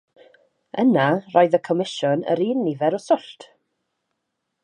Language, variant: Welsh, South-Western Welsh